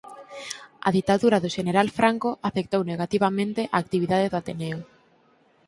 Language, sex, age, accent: Galician, female, under 19, Normativo (estándar)